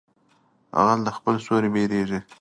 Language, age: Pashto, 19-29